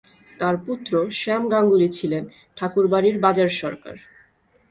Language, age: Bengali, 19-29